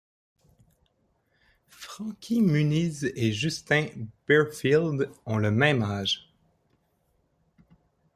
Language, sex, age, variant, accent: French, male, 30-39, Français d'Amérique du Nord, Français du Canada